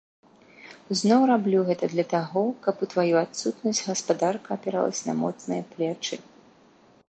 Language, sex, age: Belarusian, female, 30-39